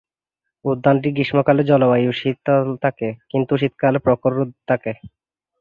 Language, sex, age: Bengali, male, 19-29